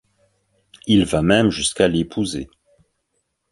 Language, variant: French, Français de métropole